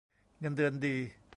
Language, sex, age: Thai, male, 50-59